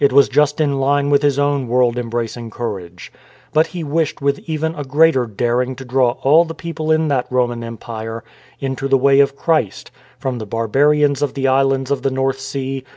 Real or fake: real